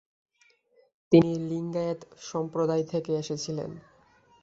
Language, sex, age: Bengali, male, under 19